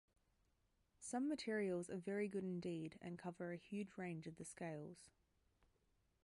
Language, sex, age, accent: English, female, 19-29, Australian English